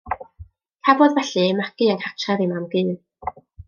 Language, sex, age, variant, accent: Welsh, female, 19-29, North-Eastern Welsh, Y Deyrnas Unedig Cymraeg